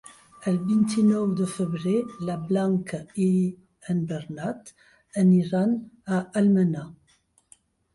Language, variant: Catalan, Septentrional